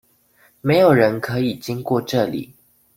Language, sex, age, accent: Chinese, female, 19-29, 出生地：宜蘭縣